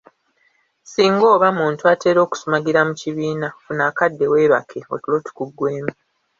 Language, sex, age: Ganda, female, 30-39